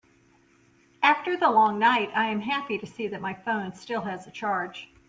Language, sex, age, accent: English, female, 50-59, United States English